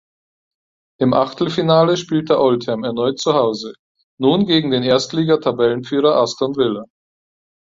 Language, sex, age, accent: German, male, 30-39, Deutschland Deutsch